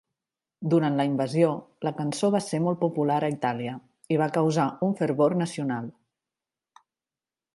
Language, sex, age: Catalan, female, 40-49